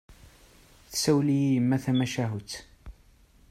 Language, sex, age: Kabyle, male, 30-39